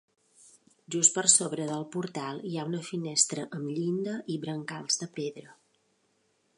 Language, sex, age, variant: Catalan, female, 40-49, Balear